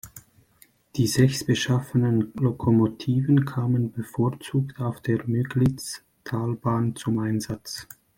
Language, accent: German, Schweizerdeutsch